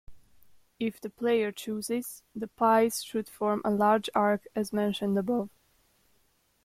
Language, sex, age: English, female, 19-29